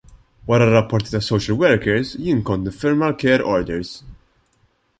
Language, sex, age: Maltese, male, 19-29